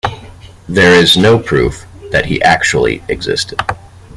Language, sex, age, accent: English, male, 30-39, United States English